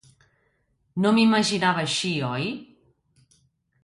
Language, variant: Catalan, Central